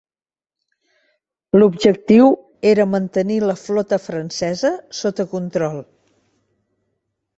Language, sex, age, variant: Catalan, female, 60-69, Central